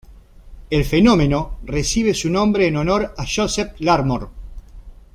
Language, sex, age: Spanish, male, 40-49